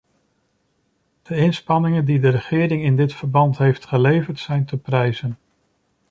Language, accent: Dutch, Nederlands Nederlands